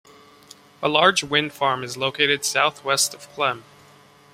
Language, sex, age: English, male, 19-29